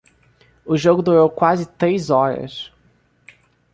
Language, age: Portuguese, under 19